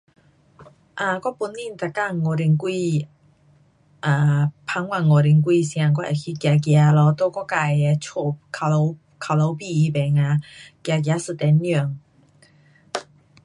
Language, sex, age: Pu-Xian Chinese, female, 40-49